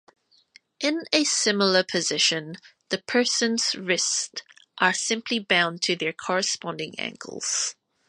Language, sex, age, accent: English, female, 30-39, New Zealand English